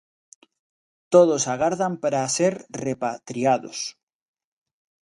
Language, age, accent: Galician, 19-29, Normativo (estándar)